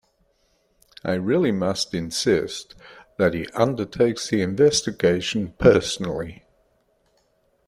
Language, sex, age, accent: English, male, 60-69, Australian English